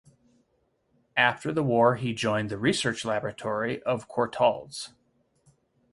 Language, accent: English, United States English